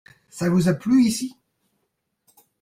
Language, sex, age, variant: French, male, 40-49, Français de métropole